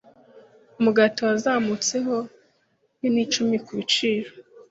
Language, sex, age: Kinyarwanda, female, 30-39